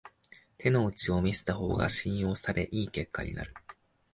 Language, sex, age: Japanese, male, 19-29